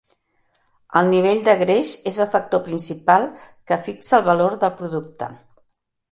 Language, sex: Catalan, female